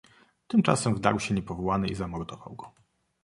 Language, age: Polish, 40-49